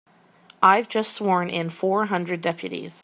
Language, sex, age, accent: English, female, 30-39, Canadian English